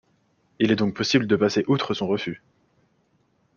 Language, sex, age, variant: French, male, 19-29, Français de métropole